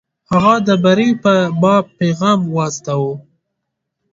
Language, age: Pashto, 19-29